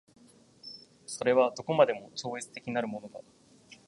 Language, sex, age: Japanese, male, 19-29